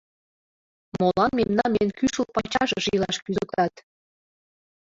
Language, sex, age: Mari, female, 19-29